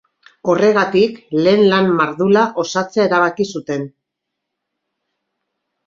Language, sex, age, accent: Basque, female, 50-59, Mendebalekoa (Araba, Bizkaia, Gipuzkoako mendebaleko herri batzuk)